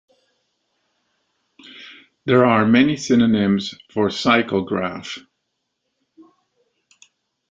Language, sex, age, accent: English, male, 40-49, United States English